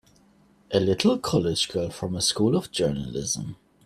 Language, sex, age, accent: English, male, 30-39, England English